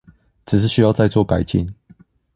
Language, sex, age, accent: Chinese, male, 19-29, 出生地：彰化縣